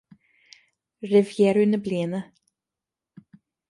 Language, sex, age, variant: Irish, female, 50-59, Gaeilge Uladh